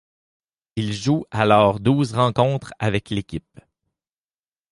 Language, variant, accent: French, Français d'Amérique du Nord, Français du Canada